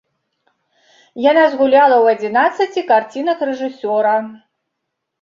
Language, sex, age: Belarusian, female, 60-69